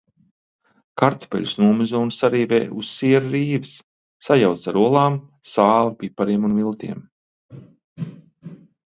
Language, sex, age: Latvian, male, 60-69